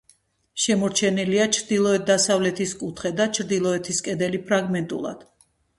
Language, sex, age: Georgian, female, 60-69